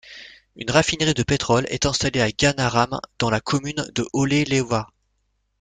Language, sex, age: French, male, 40-49